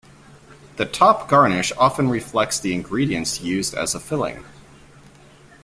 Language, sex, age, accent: English, male, 40-49, United States English